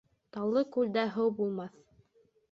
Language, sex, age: Bashkir, female, under 19